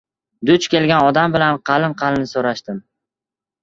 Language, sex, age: Uzbek, male, 19-29